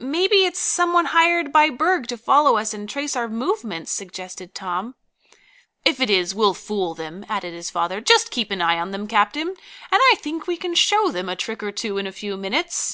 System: none